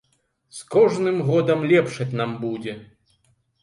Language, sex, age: Belarusian, male, 40-49